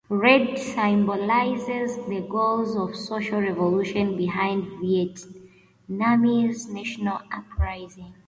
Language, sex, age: English, female, 19-29